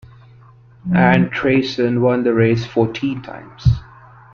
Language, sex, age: English, male, 19-29